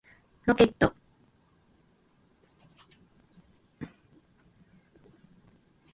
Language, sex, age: Japanese, female, 19-29